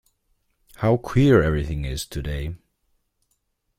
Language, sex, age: English, male, 19-29